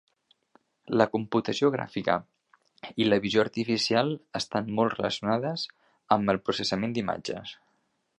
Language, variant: Catalan, Central